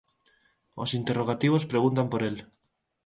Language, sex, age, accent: Galician, male, 19-29, Neofalante